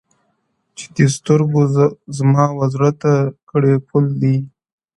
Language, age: Pashto, under 19